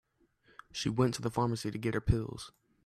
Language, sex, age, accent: English, male, under 19, United States English